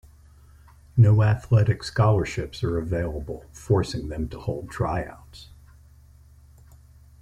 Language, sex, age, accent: English, male, 60-69, United States English